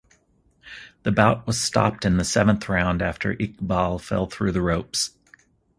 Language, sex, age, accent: English, male, 50-59, United States English